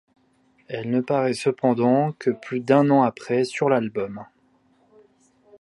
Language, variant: French, Français de métropole